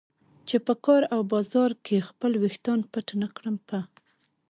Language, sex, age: Pashto, female, 19-29